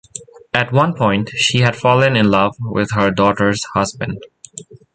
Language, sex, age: English, male, 19-29